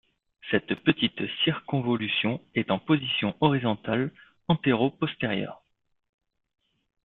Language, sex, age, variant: French, male, 19-29, Français de métropole